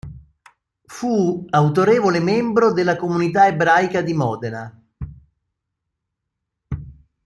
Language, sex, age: Italian, male, 60-69